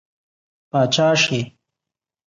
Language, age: Pashto, 19-29